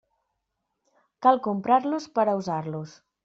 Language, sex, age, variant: Catalan, female, 30-39, Central